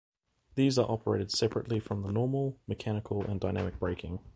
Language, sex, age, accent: English, male, 19-29, New Zealand English